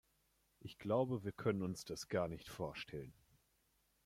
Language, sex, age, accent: German, male, 19-29, Deutschland Deutsch